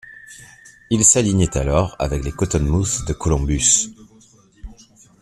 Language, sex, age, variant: French, male, 40-49, Français de métropole